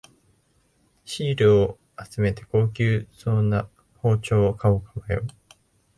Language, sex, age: Japanese, male, 19-29